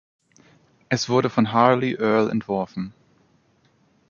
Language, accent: German, Deutschland Deutsch